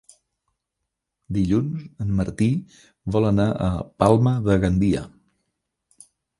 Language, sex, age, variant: Catalan, male, 50-59, Central